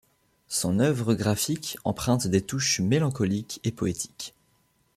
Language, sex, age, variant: French, male, under 19, Français de métropole